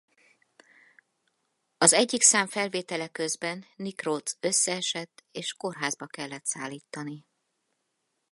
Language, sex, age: Hungarian, female, 50-59